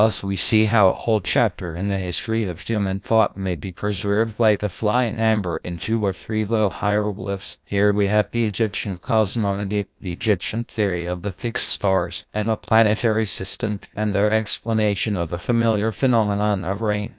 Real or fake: fake